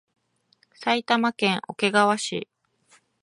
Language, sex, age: Japanese, female, 30-39